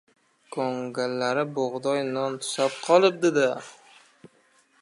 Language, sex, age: Uzbek, male, under 19